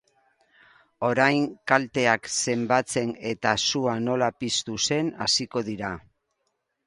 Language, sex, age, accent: Basque, female, 60-69, Erdialdekoa edo Nafarra (Gipuzkoa, Nafarroa)